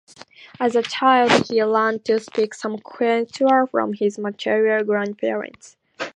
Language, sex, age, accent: English, female, under 19, England English